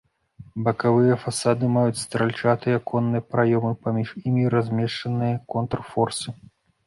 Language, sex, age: Belarusian, male, 30-39